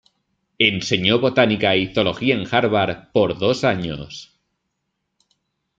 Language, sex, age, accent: Spanish, male, 30-39, España: Norte peninsular (Asturias, Castilla y León, Cantabria, País Vasco, Navarra, Aragón, La Rioja, Guadalajara, Cuenca)